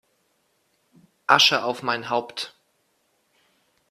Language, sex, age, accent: German, male, 19-29, Deutschland Deutsch